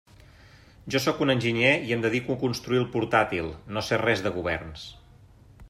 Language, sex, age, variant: Catalan, male, 40-49, Central